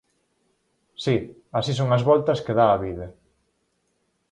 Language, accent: Galician, Normativo (estándar)